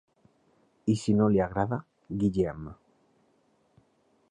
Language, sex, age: Catalan, male, 30-39